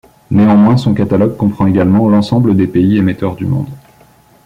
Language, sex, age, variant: French, male, 30-39, Français de métropole